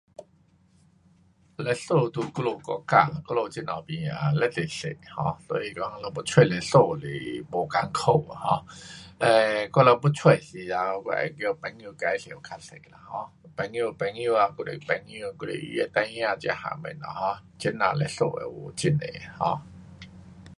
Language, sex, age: Pu-Xian Chinese, male, 50-59